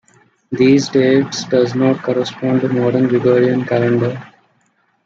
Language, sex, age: English, male, 19-29